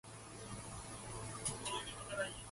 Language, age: English, 19-29